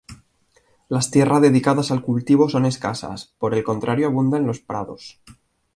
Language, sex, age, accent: Spanish, male, 19-29, España: Centro-Sur peninsular (Madrid, Toledo, Castilla-La Mancha)